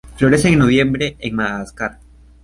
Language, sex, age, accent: Spanish, male, under 19, Andino-Pacífico: Colombia, Perú, Ecuador, oeste de Bolivia y Venezuela andina